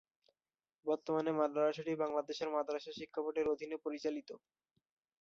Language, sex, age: Bengali, male, under 19